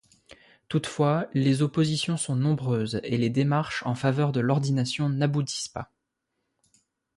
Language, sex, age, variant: French, male, 19-29, Français de métropole